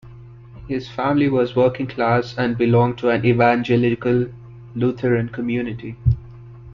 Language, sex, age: English, male, 19-29